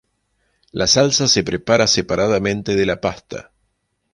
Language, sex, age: Spanish, male, 50-59